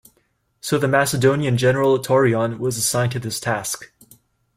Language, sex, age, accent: English, male, 19-29, United States English